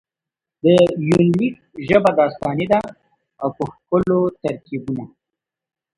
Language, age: Pashto, 19-29